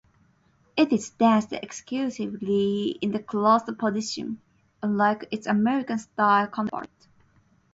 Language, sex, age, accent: English, female, 19-29, United States English